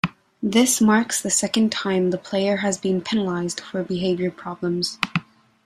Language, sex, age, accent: English, female, under 19, England English